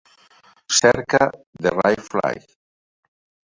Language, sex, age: Catalan, male, 60-69